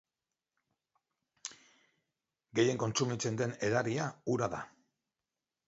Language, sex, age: Basque, male, 50-59